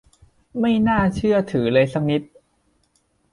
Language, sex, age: Thai, male, 19-29